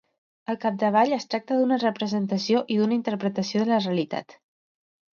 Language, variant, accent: Catalan, Central, central